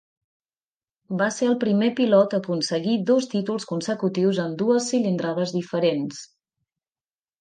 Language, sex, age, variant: Catalan, female, 30-39, Nord-Occidental